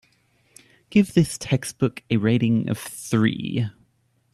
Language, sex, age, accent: English, male, 19-29, United States English